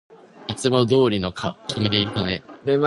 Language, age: Japanese, 19-29